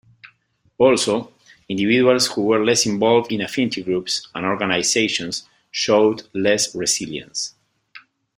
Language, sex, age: English, male, 30-39